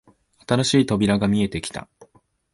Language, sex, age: Japanese, male, 19-29